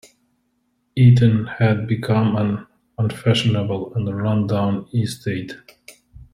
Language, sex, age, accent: English, male, 30-39, United States English